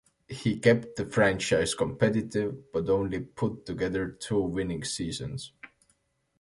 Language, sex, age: English, male, 19-29